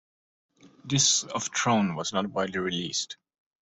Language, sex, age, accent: English, male, 30-39, United States English